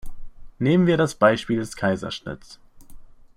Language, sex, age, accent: German, male, under 19, Deutschland Deutsch